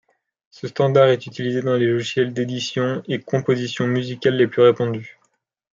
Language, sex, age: French, male, 19-29